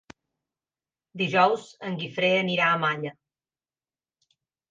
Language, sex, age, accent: Catalan, female, 40-49, mallorquí